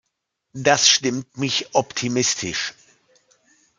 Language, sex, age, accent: German, male, 50-59, Deutschland Deutsch